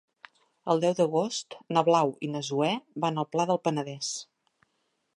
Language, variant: Catalan, Central